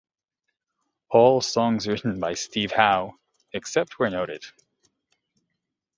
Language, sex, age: English, male, 30-39